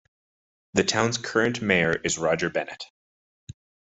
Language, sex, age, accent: English, male, 19-29, Canadian English